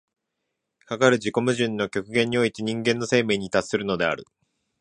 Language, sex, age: Japanese, male, 19-29